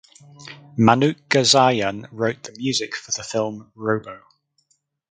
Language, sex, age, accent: English, male, 30-39, England English